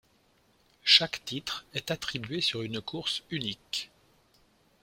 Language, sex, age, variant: French, male, 40-49, Français de métropole